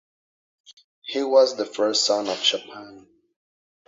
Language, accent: English, United States English